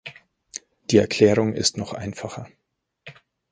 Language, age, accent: German, 30-39, Deutschland Deutsch